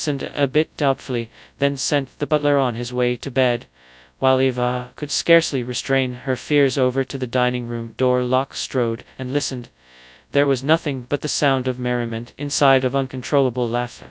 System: TTS, FastPitch